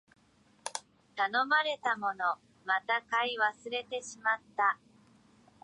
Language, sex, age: Japanese, male, 19-29